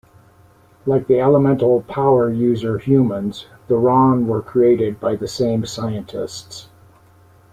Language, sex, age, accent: English, male, 60-69, Canadian English